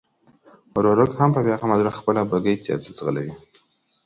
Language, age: Pashto, 19-29